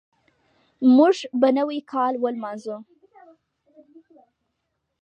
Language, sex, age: Pashto, female, under 19